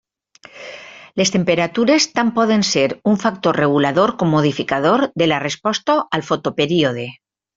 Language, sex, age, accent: Catalan, female, 50-59, valencià